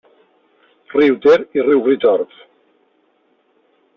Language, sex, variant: Catalan, male, Central